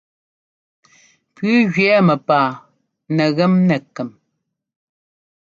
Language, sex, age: Ngomba, female, 30-39